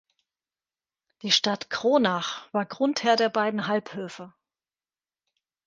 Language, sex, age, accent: German, female, 50-59, Deutschland Deutsch